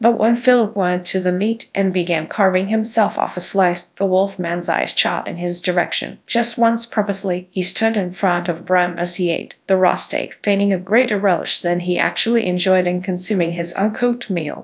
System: TTS, GradTTS